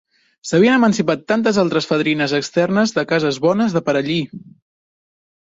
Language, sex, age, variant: Catalan, male, under 19, Central